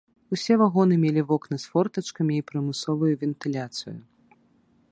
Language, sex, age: Belarusian, female, 30-39